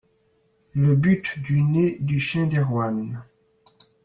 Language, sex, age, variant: French, male, 40-49, Français de métropole